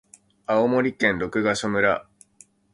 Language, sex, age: Japanese, male, 30-39